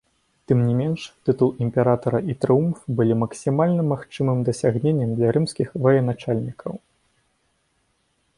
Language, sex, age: Belarusian, male, under 19